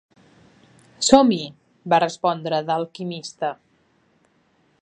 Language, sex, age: Catalan, female, 19-29